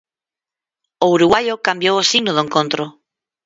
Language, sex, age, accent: Galician, female, 30-39, Normativo (estándar)